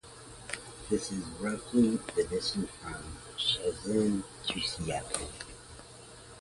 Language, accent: English, United States English